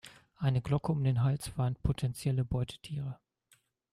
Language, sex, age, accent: German, male, 30-39, Deutschland Deutsch